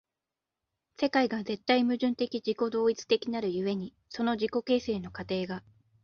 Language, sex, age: Japanese, female, 19-29